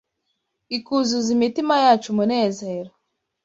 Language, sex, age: Kinyarwanda, female, 19-29